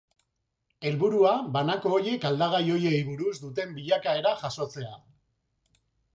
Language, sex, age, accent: Basque, male, 50-59, Mendebalekoa (Araba, Bizkaia, Gipuzkoako mendebaleko herri batzuk)